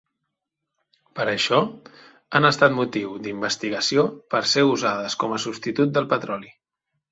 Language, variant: Catalan, Central